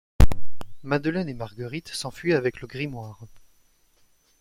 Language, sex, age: French, male, 19-29